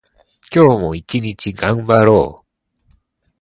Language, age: Japanese, 19-29